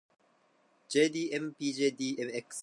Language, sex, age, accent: Japanese, male, 19-29, 関西弁